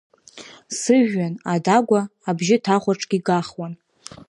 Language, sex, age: Abkhazian, female, under 19